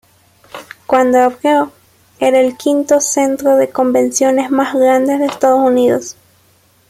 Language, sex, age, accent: Spanish, female, 19-29, Andino-Pacífico: Colombia, Perú, Ecuador, oeste de Bolivia y Venezuela andina